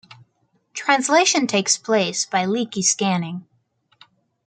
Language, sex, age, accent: English, female, under 19, United States English